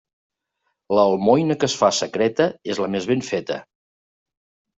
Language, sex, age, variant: Catalan, male, 50-59, Central